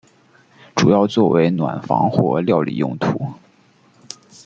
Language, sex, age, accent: Chinese, male, 19-29, 出生地：福建省